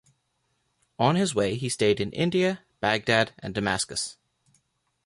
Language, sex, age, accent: English, male, 19-29, United States English